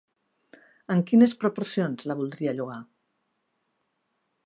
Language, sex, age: Catalan, female, 50-59